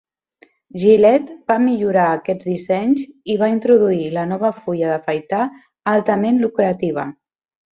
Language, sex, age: Catalan, female, 30-39